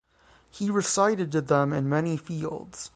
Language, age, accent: English, 19-29, United States English